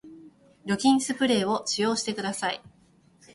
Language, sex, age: Japanese, female, 30-39